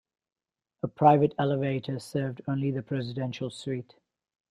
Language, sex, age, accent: English, male, 30-39, Australian English